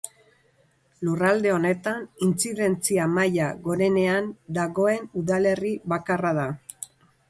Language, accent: Basque, Erdialdekoa edo Nafarra (Gipuzkoa, Nafarroa)